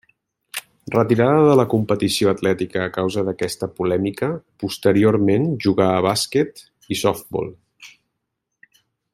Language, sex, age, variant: Catalan, male, 40-49, Central